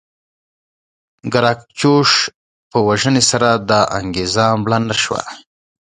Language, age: Pashto, 19-29